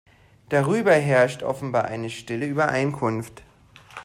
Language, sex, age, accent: German, male, 30-39, Deutschland Deutsch